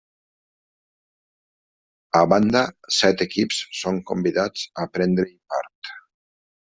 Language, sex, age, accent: Catalan, male, 50-59, valencià